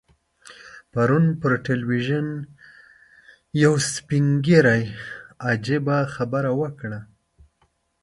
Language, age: Pashto, 19-29